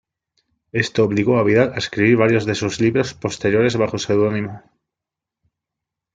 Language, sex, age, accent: Spanish, male, 30-39, España: Sur peninsular (Andalucia, Extremadura, Murcia)